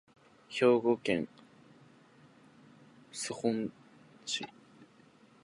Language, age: Japanese, under 19